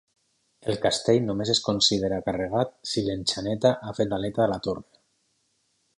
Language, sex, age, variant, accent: Catalan, male, 30-39, Nord-Occidental, Lleidatà